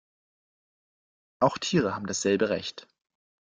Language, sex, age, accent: German, male, 19-29, Deutschland Deutsch